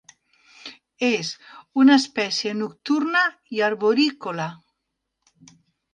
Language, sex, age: Catalan, female, 50-59